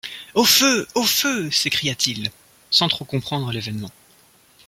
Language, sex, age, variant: French, male, 19-29, Français de métropole